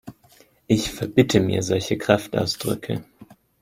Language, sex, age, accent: German, male, 19-29, Deutschland Deutsch